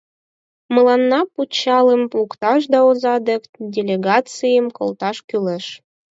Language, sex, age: Mari, female, under 19